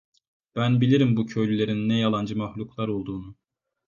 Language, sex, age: Turkish, male, 19-29